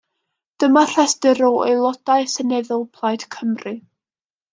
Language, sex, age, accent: Welsh, female, under 19, Y Deyrnas Unedig Cymraeg